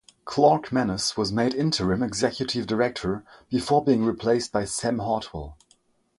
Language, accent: English, United States English; England English